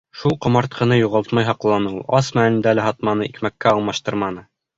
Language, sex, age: Bashkir, male, under 19